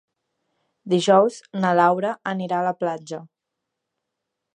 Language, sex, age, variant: Catalan, female, 19-29, Central